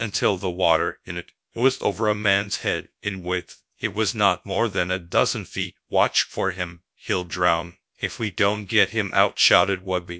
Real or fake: fake